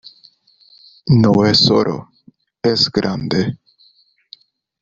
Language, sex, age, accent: Spanish, male, 19-29, América central